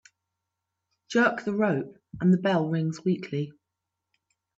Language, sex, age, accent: English, female, 50-59, England English